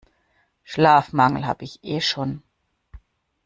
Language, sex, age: German, female, 40-49